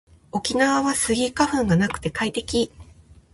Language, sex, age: Japanese, female, 30-39